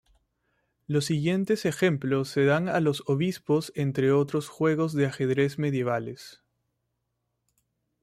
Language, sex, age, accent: Spanish, male, 30-39, Andino-Pacífico: Colombia, Perú, Ecuador, oeste de Bolivia y Venezuela andina